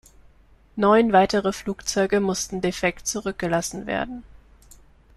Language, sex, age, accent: German, female, 19-29, Deutschland Deutsch